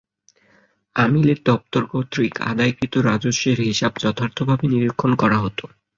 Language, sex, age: Bengali, male, 19-29